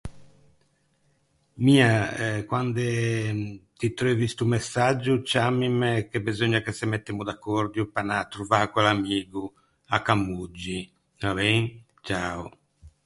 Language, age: Ligurian, 70-79